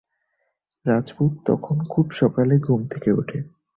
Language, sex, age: Bengali, male, 19-29